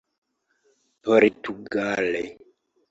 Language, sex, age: Esperanto, male, 19-29